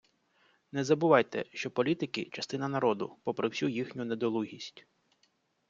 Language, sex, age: Ukrainian, male, 40-49